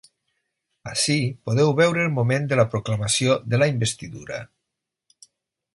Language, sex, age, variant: Catalan, male, 50-59, Nord-Occidental